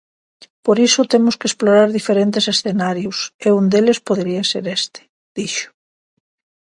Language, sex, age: Galician, female, 50-59